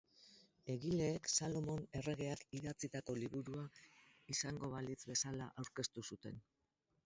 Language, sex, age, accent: Basque, female, 60-69, Mendebalekoa (Araba, Bizkaia, Gipuzkoako mendebaleko herri batzuk)